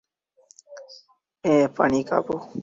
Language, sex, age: Bengali, male, 19-29